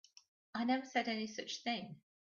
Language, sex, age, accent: English, female, 50-59, England English